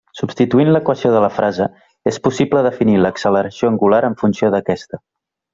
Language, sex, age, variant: Catalan, male, 19-29, Central